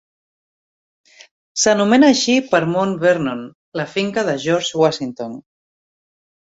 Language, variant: Catalan, Central